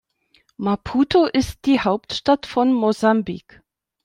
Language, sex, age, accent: German, male, 40-49, Deutschland Deutsch